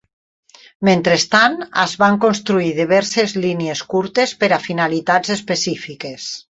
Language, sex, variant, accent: Catalan, female, Central, Barceloní